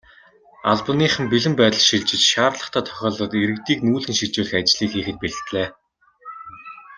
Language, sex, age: Mongolian, male, 30-39